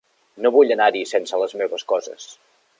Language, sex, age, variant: Catalan, male, 40-49, Central